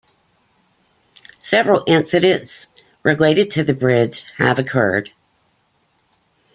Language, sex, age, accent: English, female, 50-59, United States English